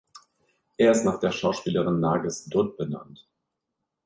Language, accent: German, Deutschland Deutsch